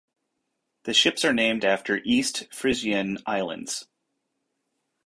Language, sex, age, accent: English, male, 30-39, United States English